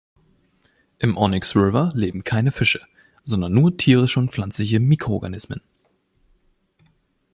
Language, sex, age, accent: German, male, 19-29, Deutschland Deutsch